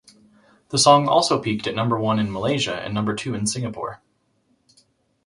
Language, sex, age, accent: English, male, 30-39, United States English